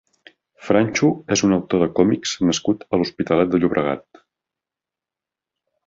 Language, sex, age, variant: Catalan, male, 30-39, Nord-Occidental